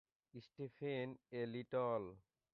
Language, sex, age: Bengali, male, 19-29